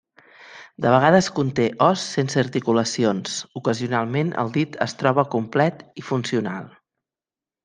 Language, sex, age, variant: Catalan, female, 40-49, Central